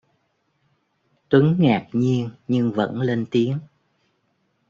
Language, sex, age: Vietnamese, male, 60-69